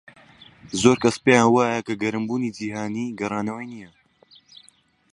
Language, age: Central Kurdish, 19-29